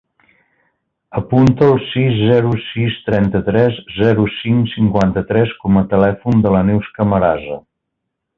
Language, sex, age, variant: Catalan, male, 60-69, Central